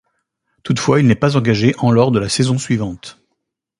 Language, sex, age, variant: French, male, 40-49, Français de métropole